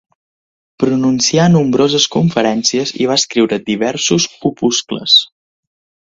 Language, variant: Catalan, Balear